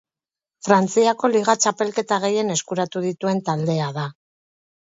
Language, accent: Basque, Mendebalekoa (Araba, Bizkaia, Gipuzkoako mendebaleko herri batzuk)